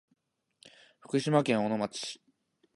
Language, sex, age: Japanese, male, 19-29